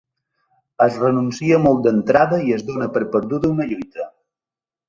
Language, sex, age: Catalan, male, 40-49